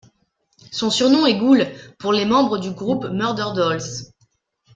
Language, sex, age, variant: French, female, 19-29, Français de métropole